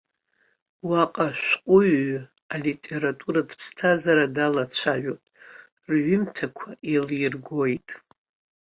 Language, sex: Abkhazian, female